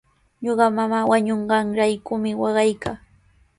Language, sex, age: Sihuas Ancash Quechua, female, 19-29